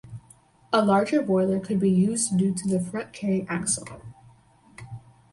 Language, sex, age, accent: English, female, under 19, United States English